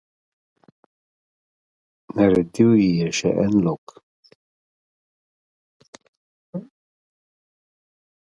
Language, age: Slovenian, 40-49